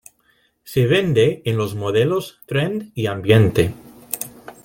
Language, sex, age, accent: Spanish, male, 40-49, España: Centro-Sur peninsular (Madrid, Toledo, Castilla-La Mancha)